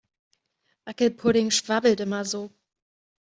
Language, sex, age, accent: German, female, 30-39, Deutschland Deutsch